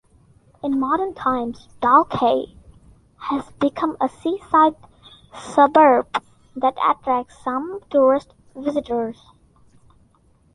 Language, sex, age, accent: English, male, under 19, India and South Asia (India, Pakistan, Sri Lanka)